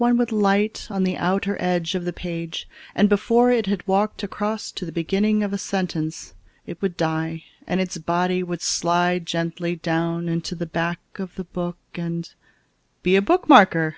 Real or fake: real